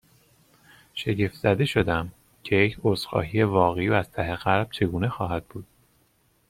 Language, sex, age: Persian, male, 19-29